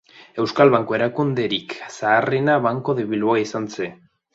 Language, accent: Basque, Erdialdekoa edo Nafarra (Gipuzkoa, Nafarroa)